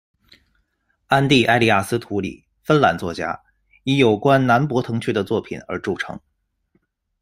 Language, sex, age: Chinese, male, 19-29